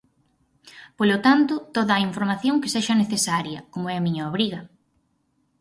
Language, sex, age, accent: Galician, female, 19-29, Central (sen gheada)